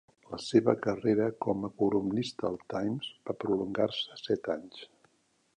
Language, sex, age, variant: Catalan, male, 70-79, Central